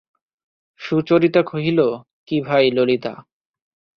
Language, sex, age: Bengali, male, 19-29